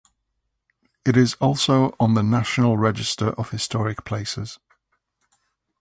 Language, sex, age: English, male, 50-59